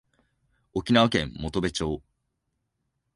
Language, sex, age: Japanese, male, 19-29